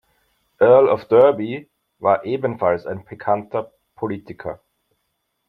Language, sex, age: German, male, 50-59